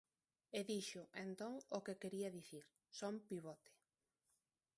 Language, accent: Galician, Neofalante